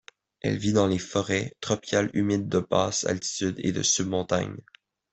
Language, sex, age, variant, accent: French, male, under 19, Français d'Amérique du Nord, Français du Canada